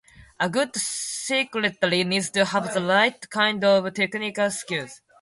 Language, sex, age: English, female, 19-29